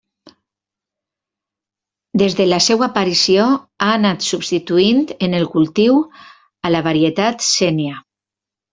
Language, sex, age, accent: Catalan, female, 50-59, valencià